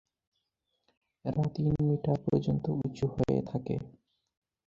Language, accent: Bengali, Native